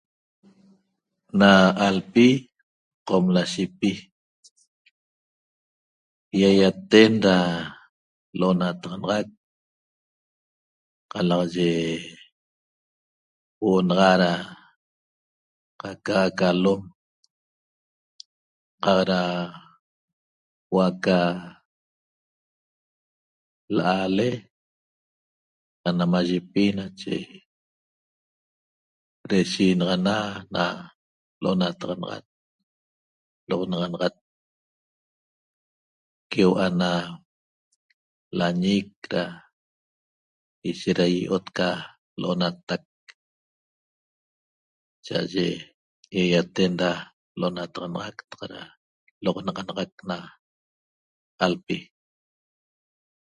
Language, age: Toba, 60-69